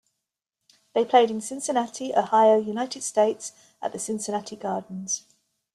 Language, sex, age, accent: English, female, 50-59, England English